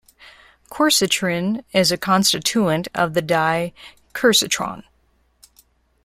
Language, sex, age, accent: English, female, 30-39, United States English